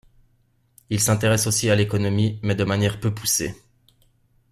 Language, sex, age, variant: French, male, 30-39, Français de métropole